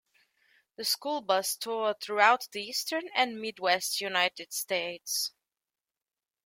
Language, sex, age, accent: English, female, 19-29, Welsh English